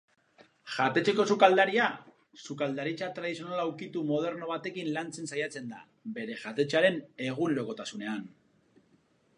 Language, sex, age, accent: Basque, male, 30-39, Mendebalekoa (Araba, Bizkaia, Gipuzkoako mendebaleko herri batzuk)